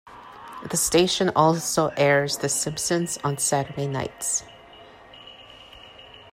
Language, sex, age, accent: English, female, 40-49, United States English